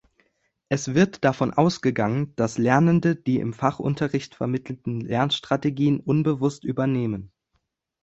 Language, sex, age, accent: German, male, under 19, Deutschland Deutsch